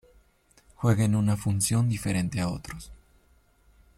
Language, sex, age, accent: Spanish, male, 19-29, Andino-Pacífico: Colombia, Perú, Ecuador, oeste de Bolivia y Venezuela andina